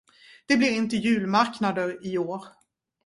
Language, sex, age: Swedish, female, 40-49